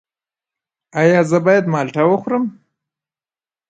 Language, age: Pashto, 19-29